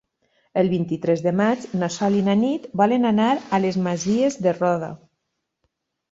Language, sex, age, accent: Catalan, female, 50-59, valencià